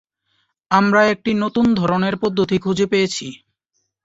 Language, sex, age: Bengali, male, 19-29